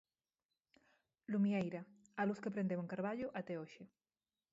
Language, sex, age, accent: Galician, female, 30-39, Normativo (estándar)